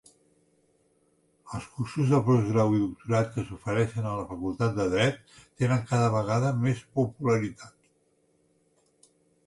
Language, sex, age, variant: Catalan, male, 60-69, Central